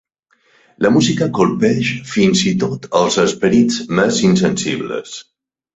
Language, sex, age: Catalan, male, 50-59